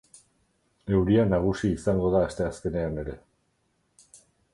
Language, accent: Basque, Erdialdekoa edo Nafarra (Gipuzkoa, Nafarroa)